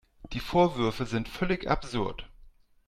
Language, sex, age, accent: German, male, 40-49, Deutschland Deutsch